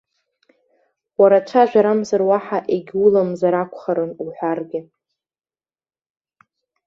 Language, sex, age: Abkhazian, female, under 19